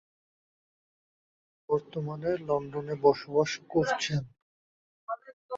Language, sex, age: Bengali, male, 19-29